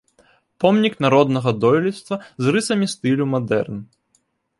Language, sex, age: Belarusian, male, 19-29